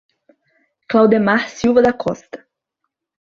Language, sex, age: Portuguese, female, 19-29